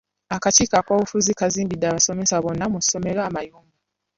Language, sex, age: Ganda, female, 19-29